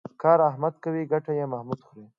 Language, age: Pashto, under 19